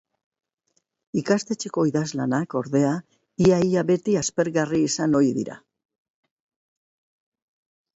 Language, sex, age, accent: Basque, female, 70-79, Mendebalekoa (Araba, Bizkaia, Gipuzkoako mendebaleko herri batzuk)